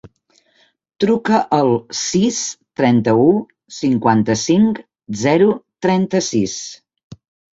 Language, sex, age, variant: Catalan, female, 60-69, Central